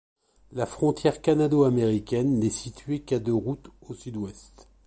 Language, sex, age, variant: French, male, 50-59, Français de métropole